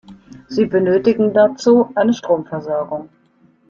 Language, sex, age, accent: German, female, 50-59, Deutschland Deutsch